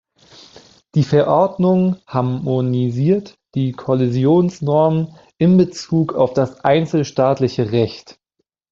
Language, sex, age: German, male, 19-29